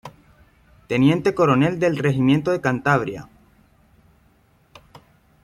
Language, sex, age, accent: Spanish, male, 19-29, Caribe: Cuba, Venezuela, Puerto Rico, República Dominicana, Panamá, Colombia caribeña, México caribeño, Costa del golfo de México